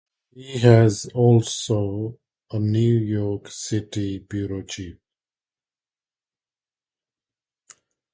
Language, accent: English, India and South Asia (India, Pakistan, Sri Lanka)